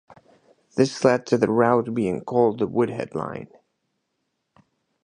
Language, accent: English, United States English